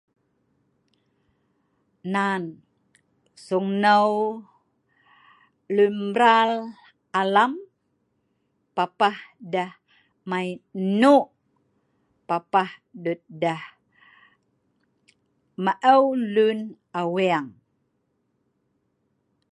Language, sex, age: Sa'ban, female, 50-59